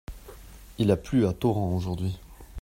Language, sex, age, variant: French, male, 40-49, Français de métropole